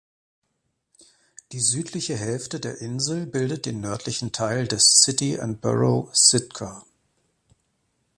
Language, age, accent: German, 40-49, Deutschland Deutsch